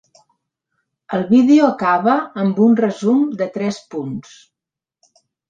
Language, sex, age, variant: Catalan, female, 50-59, Central